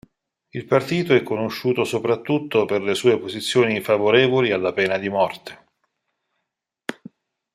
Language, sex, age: Italian, male, 40-49